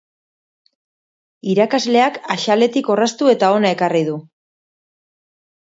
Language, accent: Basque, Mendebalekoa (Araba, Bizkaia, Gipuzkoako mendebaleko herri batzuk)